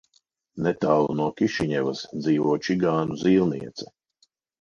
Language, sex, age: Latvian, male, 50-59